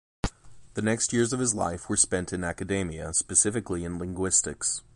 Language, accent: English, United States English